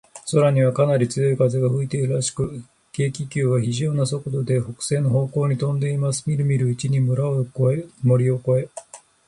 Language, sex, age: Japanese, male, 50-59